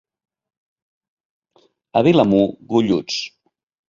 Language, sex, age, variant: Catalan, male, 40-49, Nord-Occidental